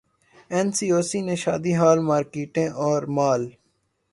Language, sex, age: Urdu, male, 19-29